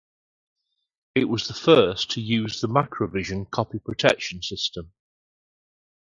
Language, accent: English, England English